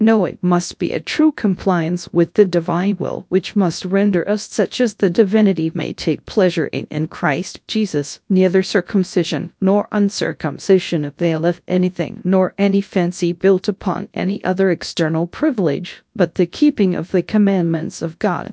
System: TTS, GradTTS